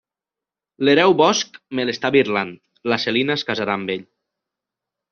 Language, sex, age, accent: Catalan, male, 19-29, valencià